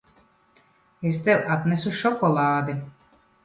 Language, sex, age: Latvian, female, 50-59